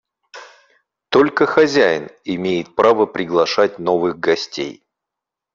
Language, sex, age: Russian, male, 40-49